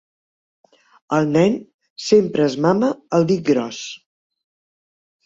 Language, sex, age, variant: Catalan, female, 60-69, Central